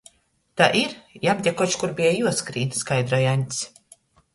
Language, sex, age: Latgalian, female, 40-49